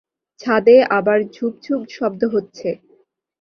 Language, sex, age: Bengali, female, 19-29